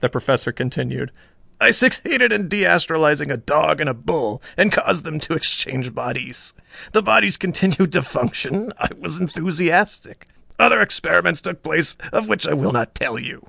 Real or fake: real